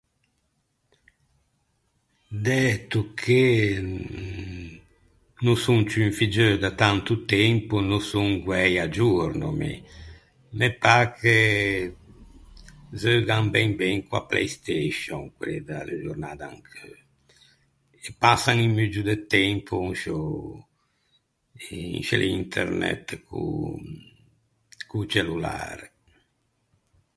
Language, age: Ligurian, 70-79